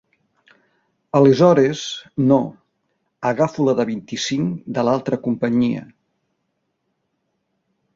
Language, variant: Catalan, Central